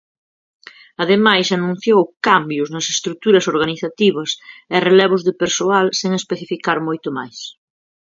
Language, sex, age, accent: Galician, female, 40-49, Oriental (común en zona oriental)